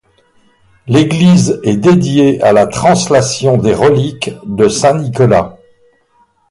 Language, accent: French, Français de l'ouest de la France